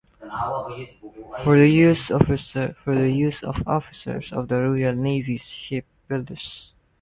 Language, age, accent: English, 19-29, Filipino